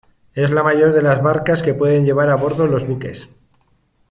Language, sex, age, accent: Spanish, male, 40-49, España: Norte peninsular (Asturias, Castilla y León, Cantabria, País Vasco, Navarra, Aragón, La Rioja, Guadalajara, Cuenca)